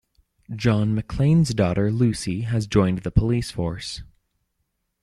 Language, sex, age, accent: English, male, 19-29, United States English